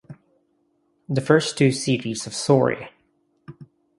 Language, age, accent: English, 30-39, Filipino